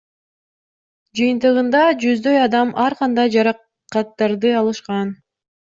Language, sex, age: Kyrgyz, female, 19-29